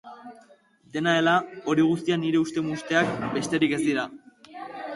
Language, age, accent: Basque, under 19, Mendebalekoa (Araba, Bizkaia, Gipuzkoako mendebaleko herri batzuk)